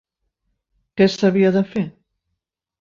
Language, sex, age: Catalan, female, 50-59